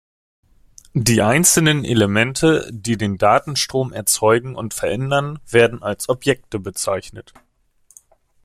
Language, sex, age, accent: German, male, 19-29, Deutschland Deutsch